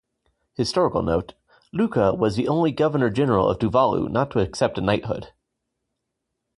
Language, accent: English, United States English